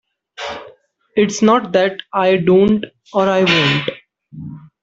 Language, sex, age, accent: English, male, under 19, United States English